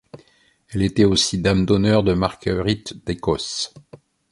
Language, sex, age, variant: French, male, 50-59, Français de métropole